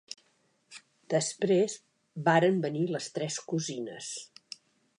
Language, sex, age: Catalan, female, 60-69